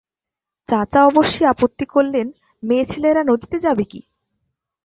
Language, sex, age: Bengali, female, 19-29